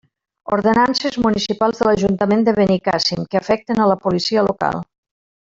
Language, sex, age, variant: Catalan, female, 60-69, Central